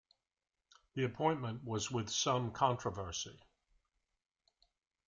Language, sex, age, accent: English, male, 60-69, United States English